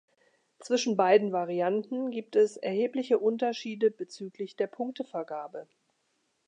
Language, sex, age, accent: German, female, 50-59, Deutschland Deutsch